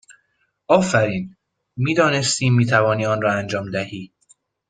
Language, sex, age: Persian, male, 19-29